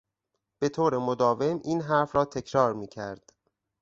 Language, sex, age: Persian, male, 30-39